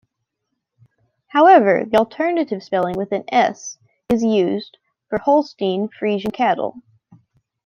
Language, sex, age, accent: English, female, 19-29, United States English